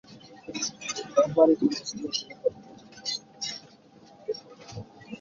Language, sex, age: Bengali, male, 19-29